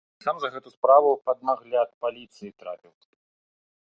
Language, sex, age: Belarusian, male, 30-39